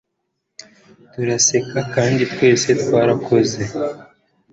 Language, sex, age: Kinyarwanda, male, 19-29